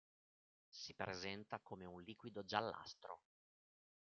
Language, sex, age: Italian, male, 50-59